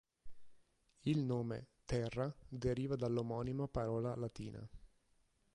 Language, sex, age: Italian, male, 30-39